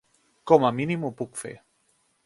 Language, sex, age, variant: Catalan, male, 30-39, Central